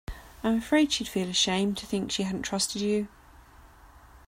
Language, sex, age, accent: English, female, 40-49, England English